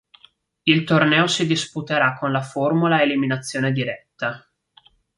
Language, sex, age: Italian, male, 19-29